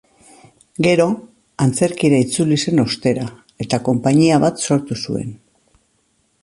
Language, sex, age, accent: Basque, female, 60-69, Mendebalekoa (Araba, Bizkaia, Gipuzkoako mendebaleko herri batzuk)